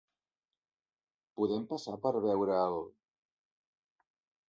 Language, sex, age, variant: Catalan, male, 40-49, Central